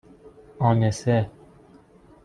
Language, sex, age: Persian, male, 19-29